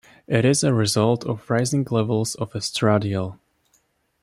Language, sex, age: English, male, under 19